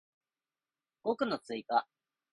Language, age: Japanese, 19-29